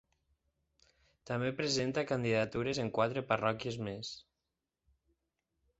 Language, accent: Catalan, Tortosí